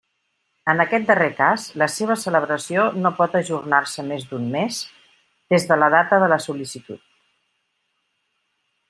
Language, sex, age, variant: Catalan, female, 60-69, Central